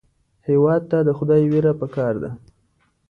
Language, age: Pashto, 30-39